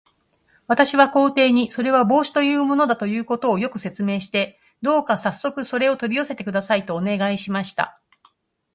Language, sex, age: Japanese, female, 50-59